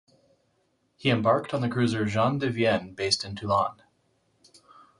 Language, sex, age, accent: English, male, 30-39, United States English